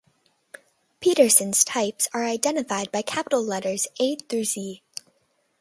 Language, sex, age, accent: English, female, under 19, United States English